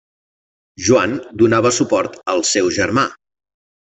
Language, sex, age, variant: Catalan, male, 40-49, Central